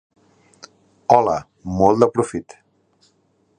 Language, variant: Catalan, Central